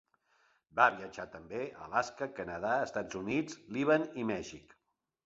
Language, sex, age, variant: Catalan, male, 60-69, Central